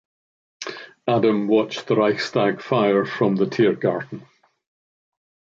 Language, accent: English, Scottish English